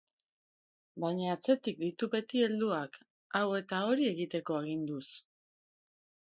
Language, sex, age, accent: Basque, female, 30-39, Erdialdekoa edo Nafarra (Gipuzkoa, Nafarroa)